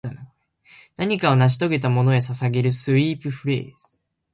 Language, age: Japanese, 19-29